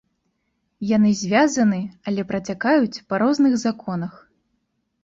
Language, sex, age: Belarusian, female, 19-29